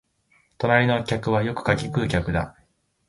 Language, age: Japanese, 19-29